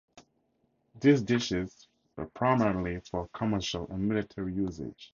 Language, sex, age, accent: English, male, 30-39, Southern African (South Africa, Zimbabwe, Namibia)